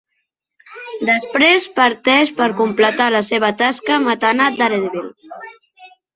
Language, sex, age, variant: Catalan, male, 60-69, Central